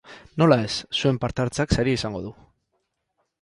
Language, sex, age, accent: Basque, male, 30-39, Mendebalekoa (Araba, Bizkaia, Gipuzkoako mendebaleko herri batzuk)